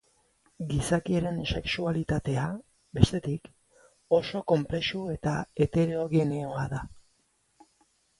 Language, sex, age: Basque, male, 40-49